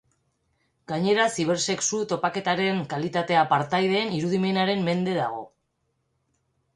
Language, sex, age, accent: Basque, female, 40-49, Erdialdekoa edo Nafarra (Gipuzkoa, Nafarroa)